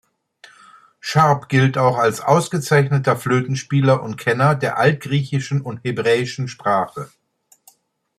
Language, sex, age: German, male, 60-69